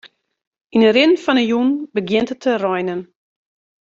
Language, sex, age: Western Frisian, female, 40-49